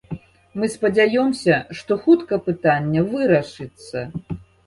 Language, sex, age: Belarusian, female, 60-69